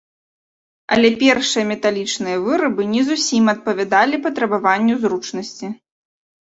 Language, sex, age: Belarusian, female, 30-39